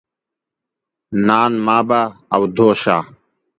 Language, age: Pashto, 30-39